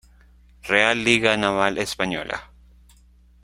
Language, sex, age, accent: Spanish, male, 19-29, Andino-Pacífico: Colombia, Perú, Ecuador, oeste de Bolivia y Venezuela andina